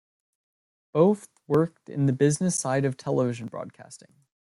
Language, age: English, 19-29